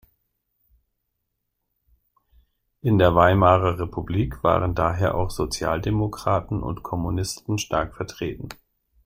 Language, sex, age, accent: German, male, 40-49, Deutschland Deutsch